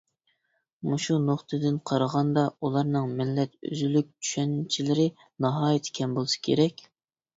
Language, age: Uyghur, 30-39